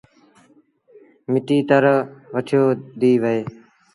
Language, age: Sindhi Bhil, 19-29